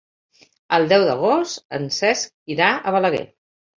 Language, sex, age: Catalan, female, 60-69